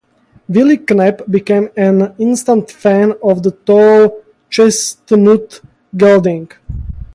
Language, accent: English, United States English